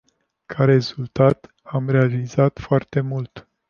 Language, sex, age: Romanian, male, 50-59